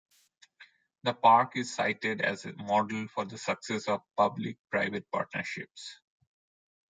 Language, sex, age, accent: English, male, 40-49, India and South Asia (India, Pakistan, Sri Lanka)